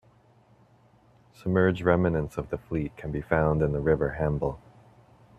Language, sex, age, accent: English, male, 40-49, United States English